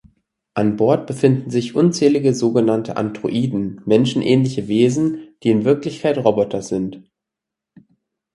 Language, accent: German, Deutschland Deutsch